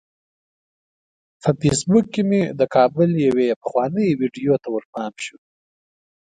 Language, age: Pashto, 19-29